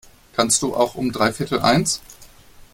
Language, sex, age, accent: German, male, 40-49, Deutschland Deutsch